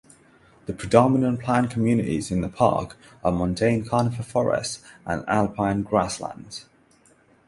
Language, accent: English, England English; India and South Asia (India, Pakistan, Sri Lanka)